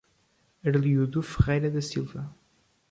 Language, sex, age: Portuguese, male, 19-29